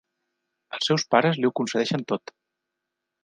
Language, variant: Catalan, Central